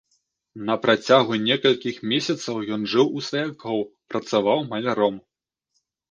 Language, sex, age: Belarusian, male, 19-29